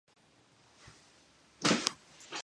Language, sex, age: English, female, under 19